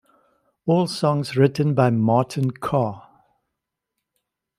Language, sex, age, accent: English, male, 50-59, Southern African (South Africa, Zimbabwe, Namibia)